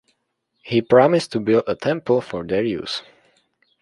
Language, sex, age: English, male, under 19